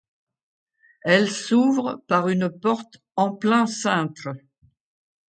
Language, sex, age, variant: French, female, 60-69, Français de métropole